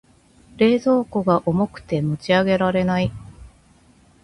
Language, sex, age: Japanese, female, 40-49